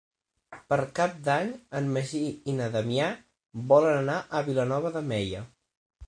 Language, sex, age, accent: Catalan, male, 19-29, central; nord-occidental